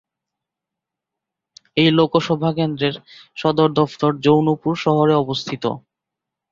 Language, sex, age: Bengali, male, 19-29